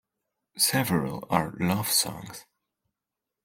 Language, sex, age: English, male, under 19